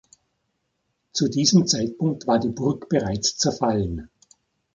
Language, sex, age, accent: German, male, 60-69, Österreichisches Deutsch